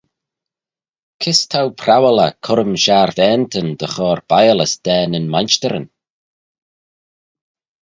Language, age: Manx, 40-49